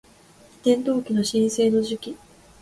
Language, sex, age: Japanese, female, 19-29